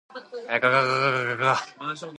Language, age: Japanese, 19-29